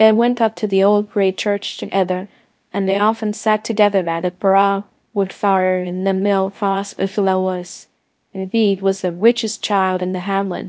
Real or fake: fake